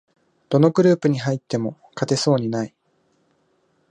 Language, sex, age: Japanese, male, 19-29